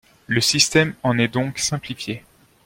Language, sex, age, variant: French, male, 19-29, Français de métropole